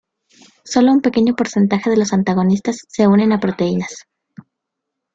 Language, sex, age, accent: Spanish, female, under 19, México